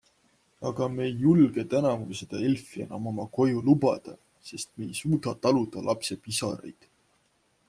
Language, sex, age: Estonian, male, 19-29